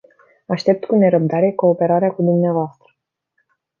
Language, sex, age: Romanian, female, 19-29